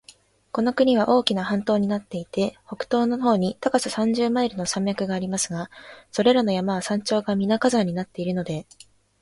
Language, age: Japanese, 19-29